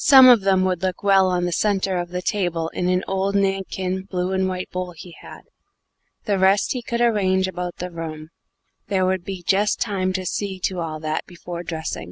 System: none